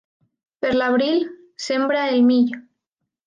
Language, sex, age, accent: Catalan, female, 19-29, valencià